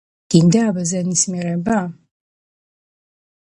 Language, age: Georgian, under 19